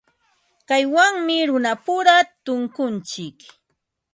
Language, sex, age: Ambo-Pasco Quechua, female, 50-59